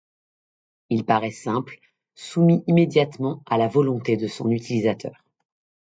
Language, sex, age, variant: French, female, 40-49, Français de métropole